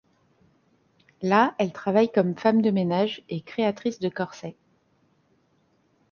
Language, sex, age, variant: French, female, 30-39, Français de métropole